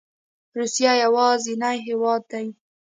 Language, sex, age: Pashto, female, 19-29